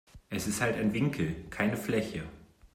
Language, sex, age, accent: German, male, 19-29, Deutschland Deutsch